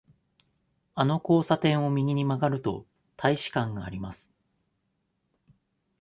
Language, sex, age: Japanese, male, 30-39